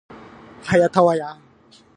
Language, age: Japanese, 19-29